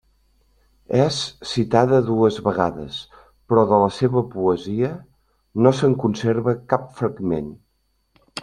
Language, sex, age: Catalan, male, 50-59